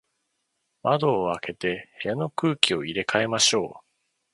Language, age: Japanese, 30-39